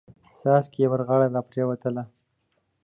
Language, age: Pashto, 19-29